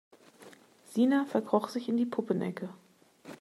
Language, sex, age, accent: German, female, 30-39, Deutschland Deutsch